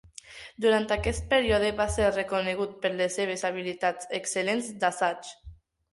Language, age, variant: Catalan, under 19, Central